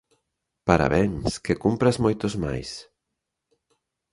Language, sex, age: Galician, male, 40-49